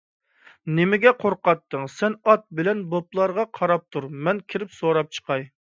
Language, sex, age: Uyghur, male, 30-39